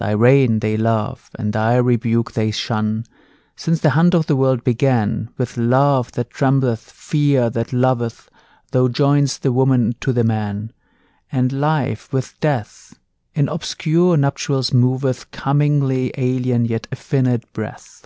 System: none